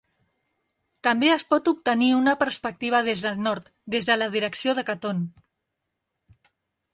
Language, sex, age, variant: Catalan, female, 40-49, Central